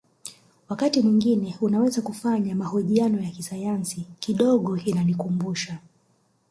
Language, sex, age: Swahili, female, 19-29